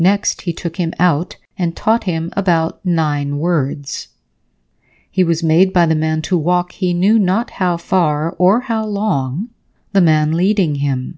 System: none